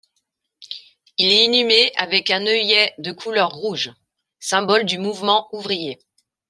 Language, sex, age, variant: French, female, 40-49, Français de métropole